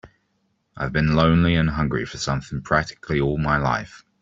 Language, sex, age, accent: English, male, 30-39, England English